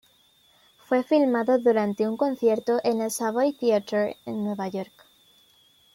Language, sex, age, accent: Spanish, female, under 19, España: Centro-Sur peninsular (Madrid, Toledo, Castilla-La Mancha)